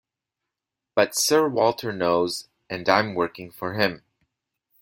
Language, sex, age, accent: English, male, 30-39, Canadian English